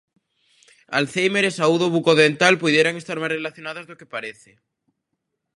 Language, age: Galician, 19-29